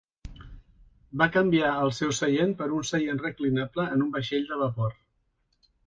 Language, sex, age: Catalan, male, 60-69